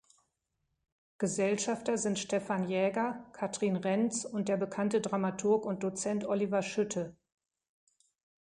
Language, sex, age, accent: German, female, 60-69, Deutschland Deutsch